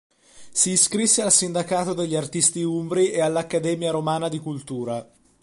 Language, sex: Italian, male